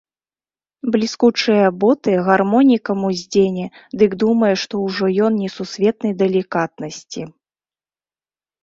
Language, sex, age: Belarusian, female, 30-39